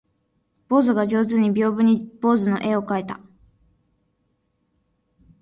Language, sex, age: Japanese, female, 19-29